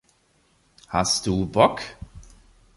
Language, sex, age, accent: German, male, 40-49, Deutschland Deutsch